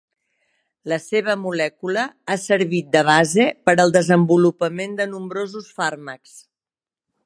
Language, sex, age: Catalan, female, 60-69